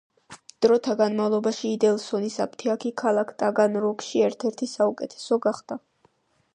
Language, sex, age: Georgian, female, under 19